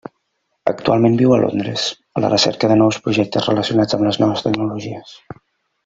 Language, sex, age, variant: Catalan, male, 30-39, Central